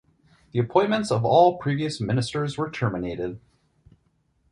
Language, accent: English, United States English